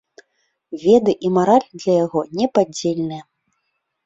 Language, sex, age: Belarusian, female, 30-39